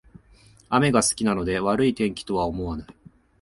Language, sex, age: Japanese, male, 19-29